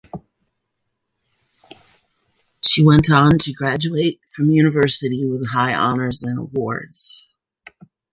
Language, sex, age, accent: English, female, 60-69, United States English